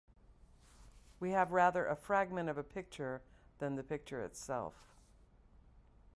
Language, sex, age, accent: English, female, 60-69, United States English